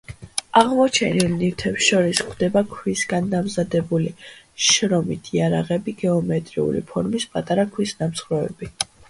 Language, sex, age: Georgian, female, under 19